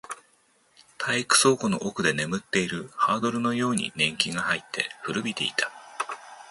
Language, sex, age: Japanese, male, 50-59